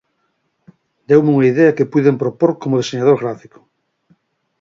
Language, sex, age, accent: Galician, male, 50-59, Atlántico (seseo e gheada)